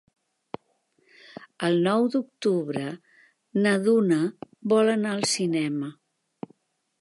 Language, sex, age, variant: Catalan, female, 60-69, Central